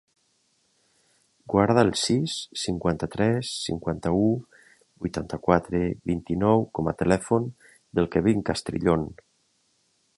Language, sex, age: Catalan, male, 40-49